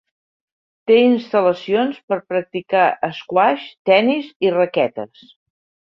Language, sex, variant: Catalan, female, Central